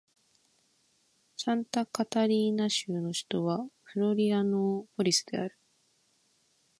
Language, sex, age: Japanese, female, 19-29